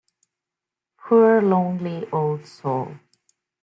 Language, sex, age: English, female, 40-49